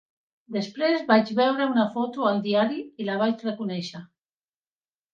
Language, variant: Catalan, Central